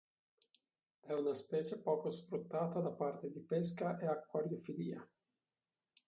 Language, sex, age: Italian, male, 19-29